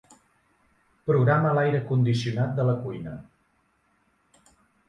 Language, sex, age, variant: Catalan, male, 40-49, Central